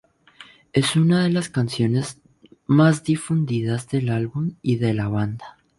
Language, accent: Spanish, Caribe: Cuba, Venezuela, Puerto Rico, República Dominicana, Panamá, Colombia caribeña, México caribeño, Costa del golfo de México